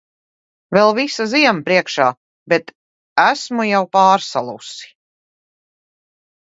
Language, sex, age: Latvian, female, 40-49